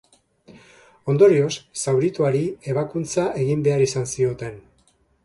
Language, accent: Basque, Mendebalekoa (Araba, Bizkaia, Gipuzkoako mendebaleko herri batzuk)